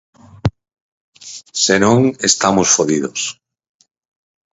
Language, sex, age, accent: Galician, male, 40-49, Central (gheada)